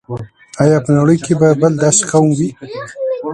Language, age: Pashto, 30-39